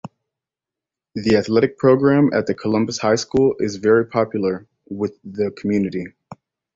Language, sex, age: English, male, 19-29